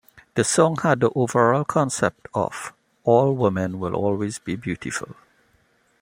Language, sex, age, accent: English, male, 40-49, West Indies and Bermuda (Bahamas, Bermuda, Jamaica, Trinidad)